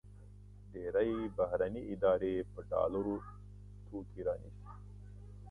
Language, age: Pashto, 40-49